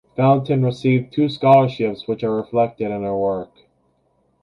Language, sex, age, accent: English, male, under 19, United States English